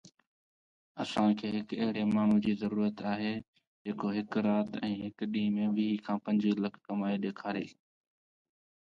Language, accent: English, India and South Asia (India, Pakistan, Sri Lanka)